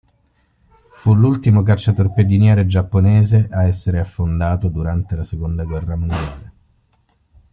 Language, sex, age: Italian, male, 40-49